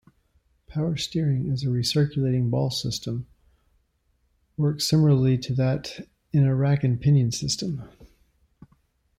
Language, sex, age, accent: English, male, 40-49, United States English